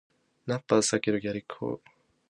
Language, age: Japanese, 19-29